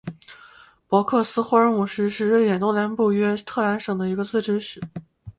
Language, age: Chinese, 19-29